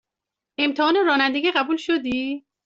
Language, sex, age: Persian, female, 40-49